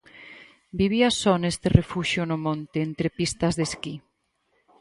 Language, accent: Galician, Normativo (estándar)